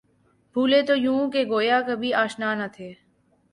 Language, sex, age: Urdu, female, 19-29